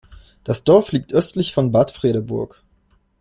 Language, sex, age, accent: German, male, 19-29, Deutschland Deutsch